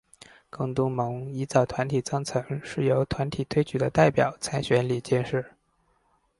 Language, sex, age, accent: Chinese, male, 19-29, 出生地：四川省